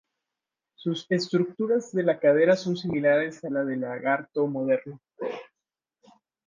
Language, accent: Spanish, México